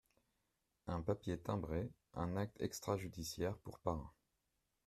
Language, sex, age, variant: French, male, 30-39, Français de métropole